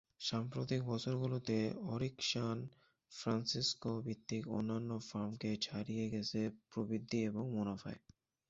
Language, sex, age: Bengali, male, 19-29